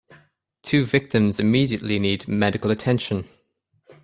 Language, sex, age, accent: English, male, 19-29, Irish English